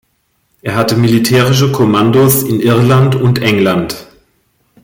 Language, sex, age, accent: German, female, 50-59, Deutschland Deutsch